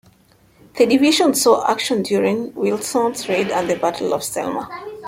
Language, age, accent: English, 30-39, England English